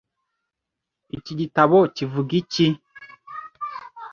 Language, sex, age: Kinyarwanda, male, 30-39